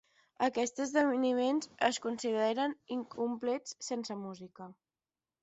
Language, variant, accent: Catalan, Balear, balear